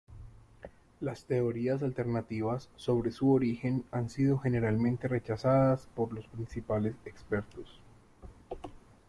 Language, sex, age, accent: Spanish, male, 30-39, Andino-Pacífico: Colombia, Perú, Ecuador, oeste de Bolivia y Venezuela andina